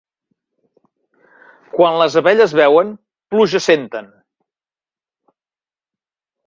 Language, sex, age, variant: Catalan, male, 60-69, Central